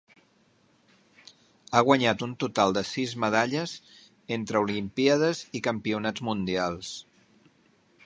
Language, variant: Catalan, Central